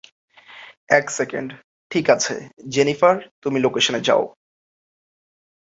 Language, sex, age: Bengali, male, 19-29